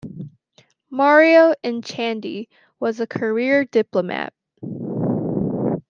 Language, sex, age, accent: English, female, under 19, United States English